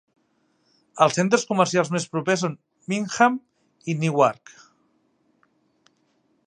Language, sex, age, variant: Catalan, male, 30-39, Central